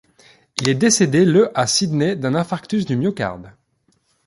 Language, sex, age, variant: French, male, 19-29, Français de métropole